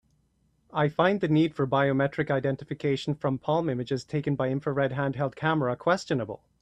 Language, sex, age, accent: English, male, 30-39, Canadian English